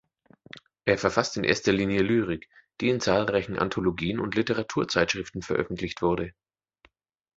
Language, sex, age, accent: German, male, 30-39, Deutschland Deutsch